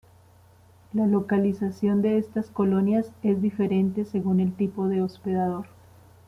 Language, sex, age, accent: Spanish, female, 40-49, Andino-Pacífico: Colombia, Perú, Ecuador, oeste de Bolivia y Venezuela andina